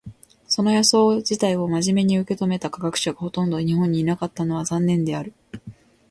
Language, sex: Japanese, female